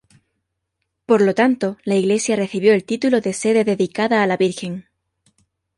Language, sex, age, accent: Spanish, female, 19-29, España: Sur peninsular (Andalucia, Extremadura, Murcia)